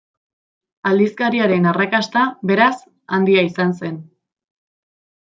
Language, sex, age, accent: Basque, female, 19-29, Mendebalekoa (Araba, Bizkaia, Gipuzkoako mendebaleko herri batzuk)